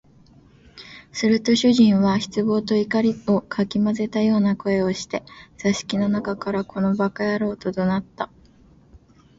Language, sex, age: Japanese, female, 19-29